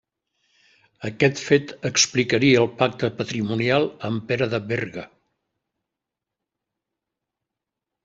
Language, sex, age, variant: Catalan, male, 70-79, Central